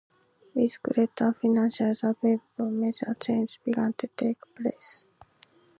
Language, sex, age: English, female, under 19